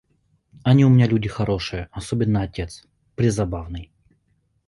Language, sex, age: Russian, male, 30-39